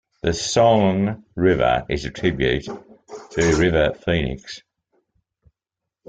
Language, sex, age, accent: English, male, 60-69, Australian English